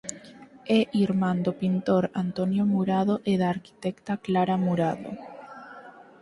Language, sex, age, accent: Galician, female, under 19, Normativo (estándar)